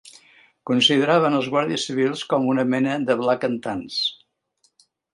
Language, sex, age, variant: Catalan, male, 70-79, Central